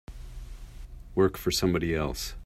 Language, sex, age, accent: English, male, 50-59, United States English